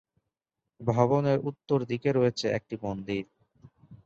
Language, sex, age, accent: Bengali, male, 19-29, Native; শুদ্ধ